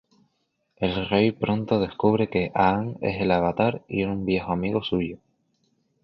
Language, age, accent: Spanish, 19-29, España: Islas Canarias